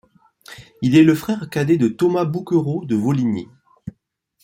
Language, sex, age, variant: French, male, 30-39, Français de métropole